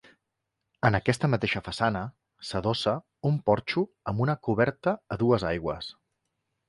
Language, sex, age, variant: Catalan, male, 40-49, Central